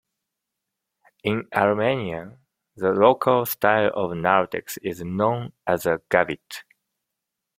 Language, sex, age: English, male, 50-59